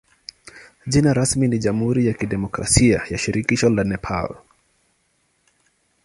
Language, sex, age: Swahili, male, 30-39